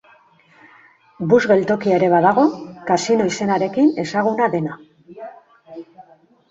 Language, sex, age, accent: Basque, female, 40-49, Mendebalekoa (Araba, Bizkaia, Gipuzkoako mendebaleko herri batzuk)